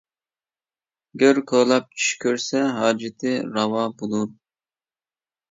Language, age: Uyghur, 30-39